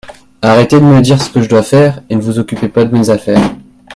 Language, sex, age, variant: French, male, 19-29, Français de métropole